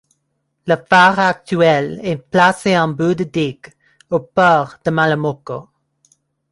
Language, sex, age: French, female, 30-39